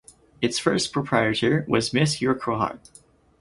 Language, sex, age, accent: English, male, 19-29, United States English